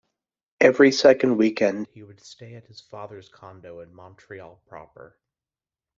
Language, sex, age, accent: English, male, 30-39, United States English